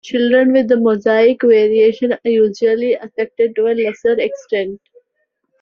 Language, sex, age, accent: English, female, 19-29, India and South Asia (India, Pakistan, Sri Lanka)